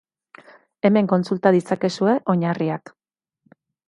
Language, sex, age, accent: Basque, female, 50-59, Mendebalekoa (Araba, Bizkaia, Gipuzkoako mendebaleko herri batzuk)